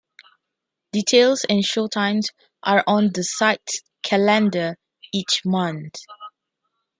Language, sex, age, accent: English, female, 19-29, Malaysian English